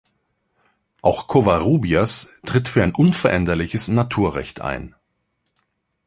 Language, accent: German, Deutschland Deutsch